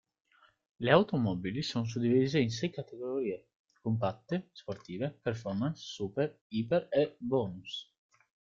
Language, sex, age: Italian, male, under 19